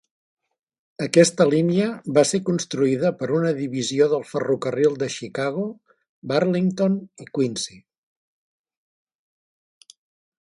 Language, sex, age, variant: Catalan, male, 60-69, Central